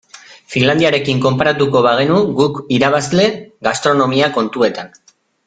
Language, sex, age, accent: Basque, male, 40-49, Mendebalekoa (Araba, Bizkaia, Gipuzkoako mendebaleko herri batzuk)